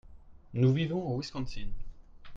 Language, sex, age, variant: French, male, 30-39, Français de métropole